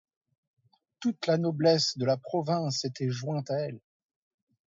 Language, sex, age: French, male, 30-39